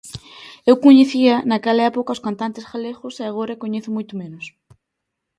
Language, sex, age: Galician, female, 19-29